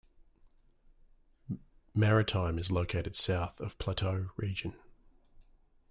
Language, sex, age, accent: English, male, 40-49, Australian English